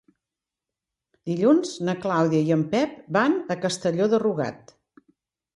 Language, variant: Catalan, Central